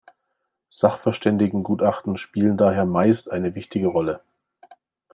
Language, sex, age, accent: German, male, 40-49, Deutschland Deutsch